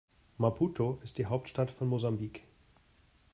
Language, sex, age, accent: German, male, 30-39, Deutschland Deutsch